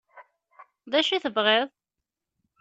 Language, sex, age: Kabyle, female, 19-29